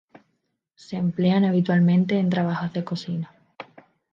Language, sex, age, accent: Spanish, female, 19-29, España: Islas Canarias